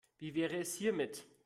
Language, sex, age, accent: German, male, 19-29, Deutschland Deutsch